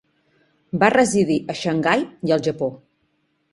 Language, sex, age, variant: Catalan, female, 40-49, Central